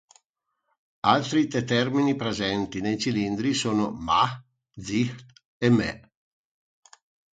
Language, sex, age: Italian, male, 40-49